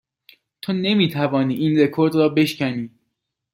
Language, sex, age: Persian, male, 19-29